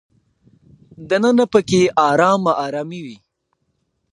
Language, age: Pashto, 19-29